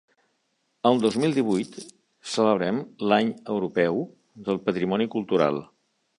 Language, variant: Catalan, Central